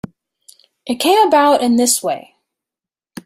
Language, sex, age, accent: English, female, 30-39, United States English